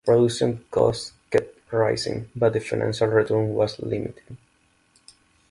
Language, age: English, 19-29